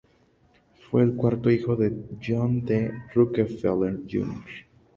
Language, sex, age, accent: Spanish, male, 19-29, México